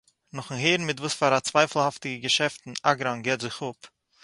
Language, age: Yiddish, under 19